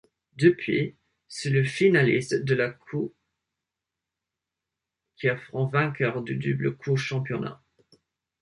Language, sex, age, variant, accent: French, male, 19-29, Français d'Europe, Français du Royaume-Uni